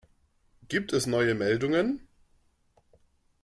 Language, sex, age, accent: German, male, 19-29, Deutschland Deutsch